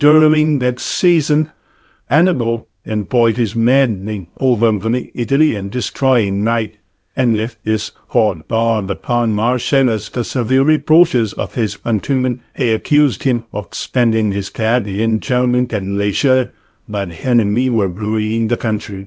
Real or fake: fake